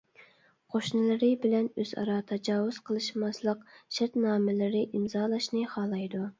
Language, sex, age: Uyghur, female, 19-29